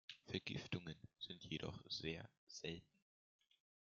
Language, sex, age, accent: German, male, under 19, Deutschland Deutsch